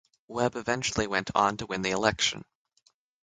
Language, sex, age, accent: English, male, under 19, United States English; Canadian English